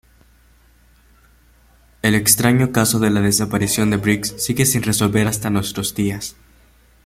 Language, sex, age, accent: Spanish, male, under 19, Caribe: Cuba, Venezuela, Puerto Rico, República Dominicana, Panamá, Colombia caribeña, México caribeño, Costa del golfo de México